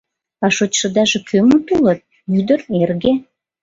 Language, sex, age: Mari, female, 30-39